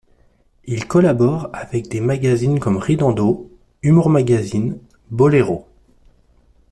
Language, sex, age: French, male, 40-49